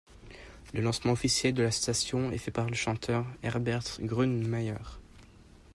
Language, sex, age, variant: French, male, under 19, Français de métropole